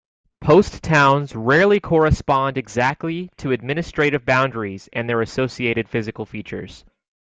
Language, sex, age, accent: English, male, 19-29, United States English